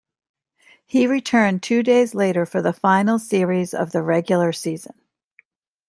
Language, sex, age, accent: English, female, 50-59, United States English